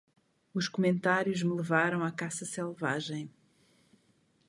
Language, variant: Portuguese, Portuguese (Portugal)